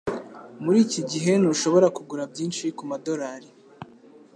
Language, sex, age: Kinyarwanda, male, 19-29